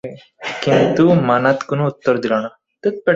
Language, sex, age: Bengali, male, 19-29